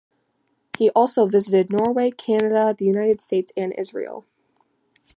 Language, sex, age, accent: English, female, under 19, United States English